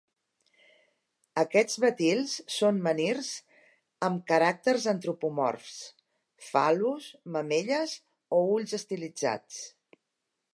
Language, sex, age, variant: Catalan, female, 60-69, Central